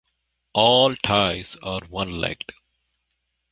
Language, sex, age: English, male, 50-59